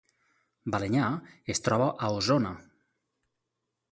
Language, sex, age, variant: Catalan, male, 40-49, Valencià meridional